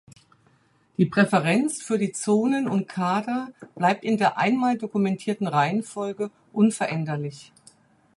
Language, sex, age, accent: German, female, 50-59, Deutschland Deutsch